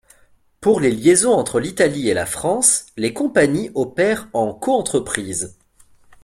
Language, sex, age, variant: French, male, 19-29, Français de métropole